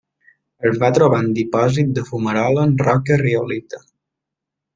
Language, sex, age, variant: Catalan, male, 19-29, Balear